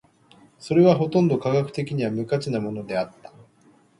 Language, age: Japanese, 30-39